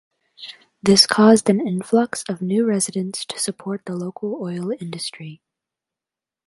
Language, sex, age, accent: English, female, under 19, United States English